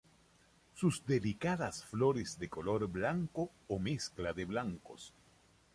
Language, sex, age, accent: Spanish, male, 60-69, Caribe: Cuba, Venezuela, Puerto Rico, República Dominicana, Panamá, Colombia caribeña, México caribeño, Costa del golfo de México